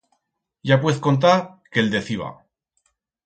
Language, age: Aragonese, 30-39